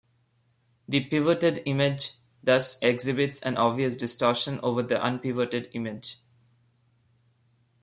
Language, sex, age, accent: English, male, 19-29, India and South Asia (India, Pakistan, Sri Lanka)